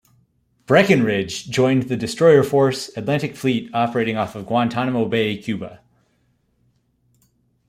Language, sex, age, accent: English, male, 30-39, United States English